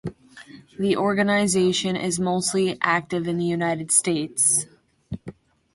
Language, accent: English, United States English